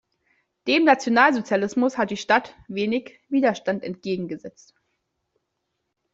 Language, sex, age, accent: German, female, 19-29, Deutschland Deutsch